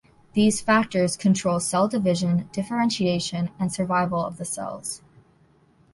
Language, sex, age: English, female, under 19